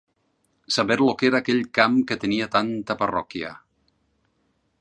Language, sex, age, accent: Catalan, male, 50-59, valencià